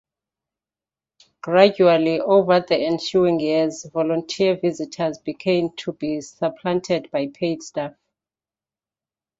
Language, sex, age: English, female, 40-49